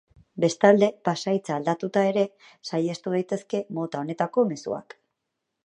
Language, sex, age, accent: Basque, female, 40-49, Erdialdekoa edo Nafarra (Gipuzkoa, Nafarroa)